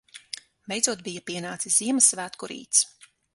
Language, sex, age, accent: Latvian, female, 30-39, Kurzeme